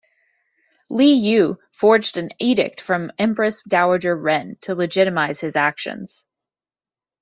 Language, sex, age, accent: English, female, 19-29, United States English